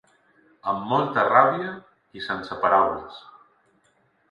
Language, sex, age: Catalan, male, 40-49